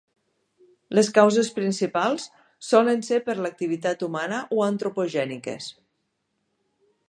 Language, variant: Catalan, Nord-Occidental